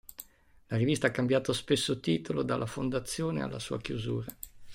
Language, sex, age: Italian, male, 50-59